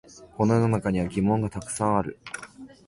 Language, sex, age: Japanese, male, 19-29